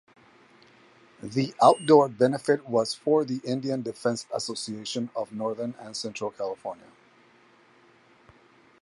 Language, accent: English, United States English